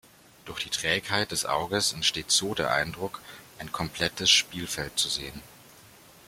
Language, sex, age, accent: German, male, 19-29, Deutschland Deutsch